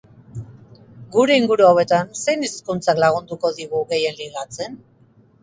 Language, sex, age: Basque, female, 50-59